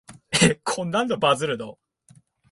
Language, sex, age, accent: Japanese, male, 19-29, 標準語